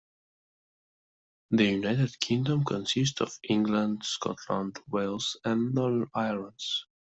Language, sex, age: English, male, 19-29